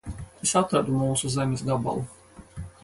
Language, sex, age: Latvian, female, 50-59